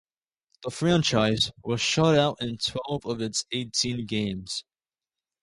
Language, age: English, under 19